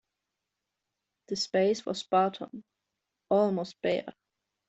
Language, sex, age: English, female, under 19